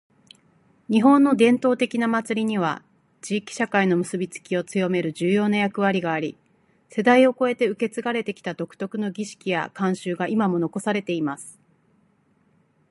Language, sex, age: Japanese, female, 40-49